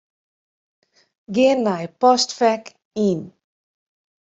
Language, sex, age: Western Frisian, female, 40-49